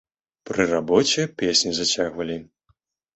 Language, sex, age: Belarusian, male, 19-29